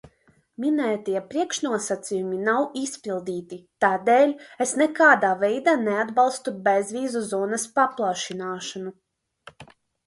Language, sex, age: Latvian, female, 19-29